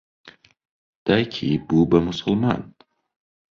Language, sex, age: Central Kurdish, male, under 19